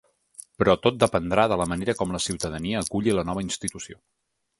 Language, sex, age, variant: Catalan, male, 30-39, Nord-Occidental